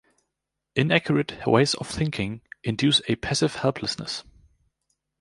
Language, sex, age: English, male, 19-29